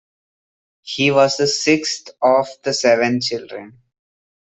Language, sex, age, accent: English, male, 19-29, India and South Asia (India, Pakistan, Sri Lanka)